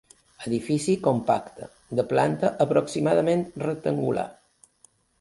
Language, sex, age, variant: Catalan, male, 50-59, Balear